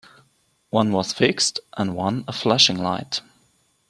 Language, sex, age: English, male, 19-29